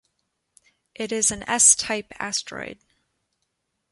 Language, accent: English, United States English